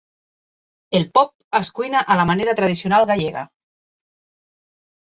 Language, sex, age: Catalan, female, 40-49